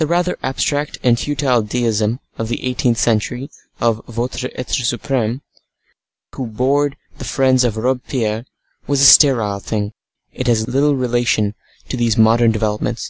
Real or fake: real